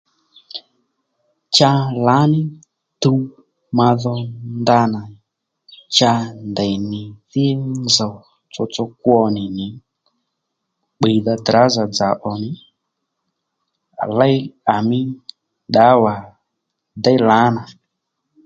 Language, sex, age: Lendu, male, 30-39